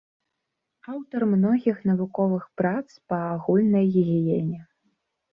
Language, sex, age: Belarusian, female, 19-29